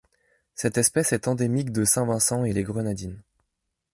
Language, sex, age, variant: French, male, 30-39, Français de métropole